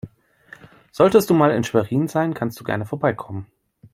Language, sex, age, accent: German, male, 30-39, Deutschland Deutsch